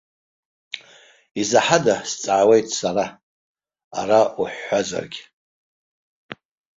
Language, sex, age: Abkhazian, male, 60-69